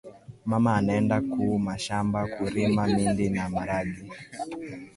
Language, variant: Swahili, Kiswahili cha Bara ya Kenya